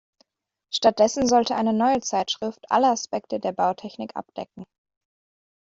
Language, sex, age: German, female, under 19